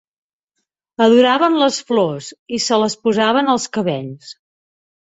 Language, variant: Catalan, Central